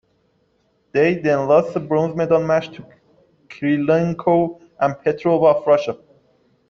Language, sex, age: English, male, 19-29